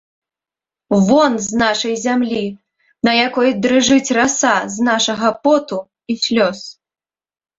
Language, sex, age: Belarusian, female, 19-29